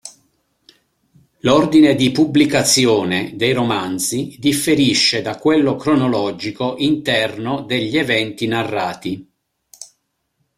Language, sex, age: Italian, male, 50-59